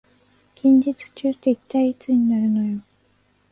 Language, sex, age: Japanese, female, 19-29